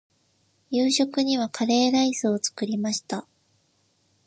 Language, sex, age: Japanese, female, 19-29